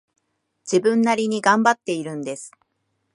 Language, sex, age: Japanese, female, 30-39